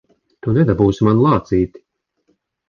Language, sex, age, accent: Latvian, male, 40-49, bez akcenta